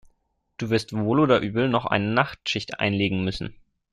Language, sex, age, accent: German, male, 19-29, Deutschland Deutsch